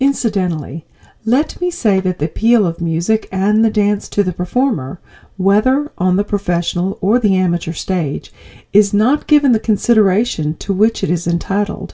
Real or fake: real